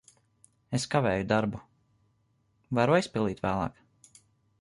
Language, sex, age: Latvian, male, 30-39